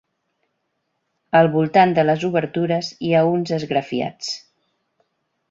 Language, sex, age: Catalan, female, 60-69